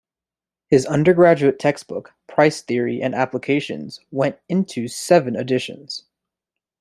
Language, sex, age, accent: English, male, 19-29, United States English